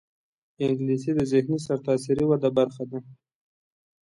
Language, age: Pashto, 19-29